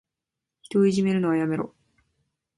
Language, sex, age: Japanese, female, 19-29